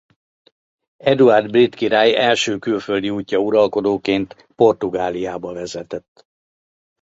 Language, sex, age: Hungarian, male, 60-69